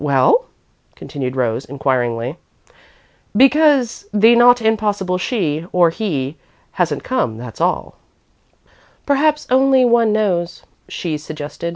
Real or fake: real